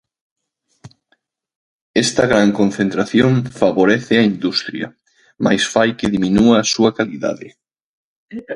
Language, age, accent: Galician, 30-39, Central (gheada)